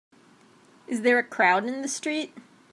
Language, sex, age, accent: English, female, 30-39, United States English